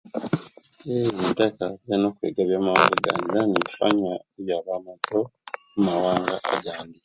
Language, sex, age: Kenyi, male, 30-39